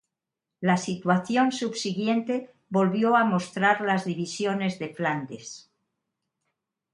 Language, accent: Spanish, España: Norte peninsular (Asturias, Castilla y León, Cantabria, País Vasco, Navarra, Aragón, La Rioja, Guadalajara, Cuenca)